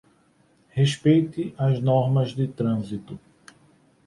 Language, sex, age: Portuguese, male, 30-39